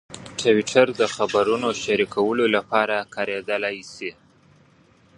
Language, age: Pashto, 19-29